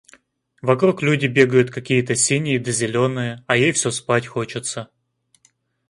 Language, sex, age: Russian, male, 30-39